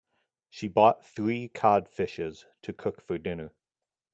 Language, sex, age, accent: English, male, 30-39, United States English